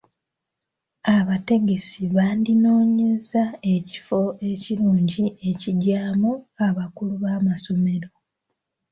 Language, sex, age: Ganda, female, 19-29